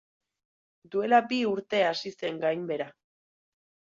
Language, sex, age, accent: Basque, female, 30-39, Erdialdekoa edo Nafarra (Gipuzkoa, Nafarroa)